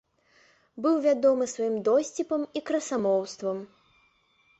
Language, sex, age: Belarusian, female, under 19